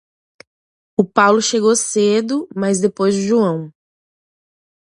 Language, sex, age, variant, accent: Portuguese, female, 30-39, Portuguese (Brasil), Mineiro